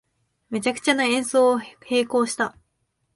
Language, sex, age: Japanese, female, 19-29